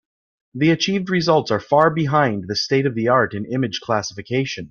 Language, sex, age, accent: English, male, 40-49, Canadian English